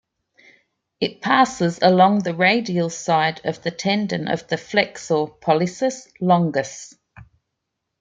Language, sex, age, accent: English, female, 50-59, Australian English